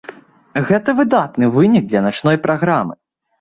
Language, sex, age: Belarusian, male, under 19